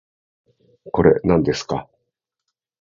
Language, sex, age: Japanese, male, 40-49